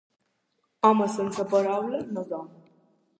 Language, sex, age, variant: Catalan, female, under 19, Balear